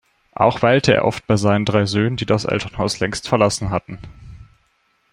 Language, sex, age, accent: German, male, under 19, Deutschland Deutsch